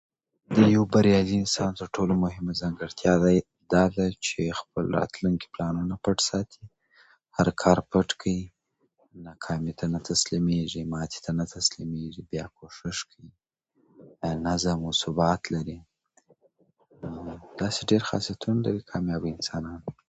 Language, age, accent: Pashto, 19-29, معیاري پښتو